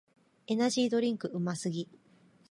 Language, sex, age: Japanese, female, 19-29